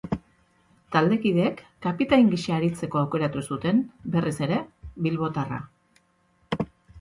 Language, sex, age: Basque, female, 40-49